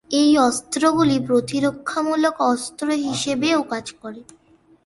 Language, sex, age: Bengali, female, under 19